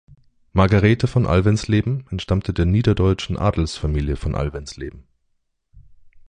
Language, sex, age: German, male, 30-39